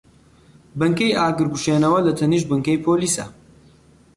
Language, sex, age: Central Kurdish, male, 19-29